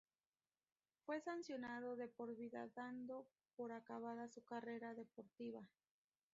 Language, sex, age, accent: Spanish, female, 30-39, México